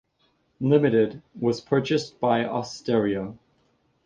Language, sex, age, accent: English, male, 19-29, United States English